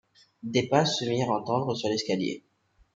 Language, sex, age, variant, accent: French, male, 19-29, Français des départements et régions d'outre-mer, Français de Guadeloupe